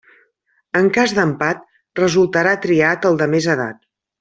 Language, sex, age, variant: Catalan, female, 50-59, Central